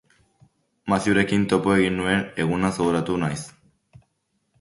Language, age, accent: Basque, under 19, Erdialdekoa edo Nafarra (Gipuzkoa, Nafarroa)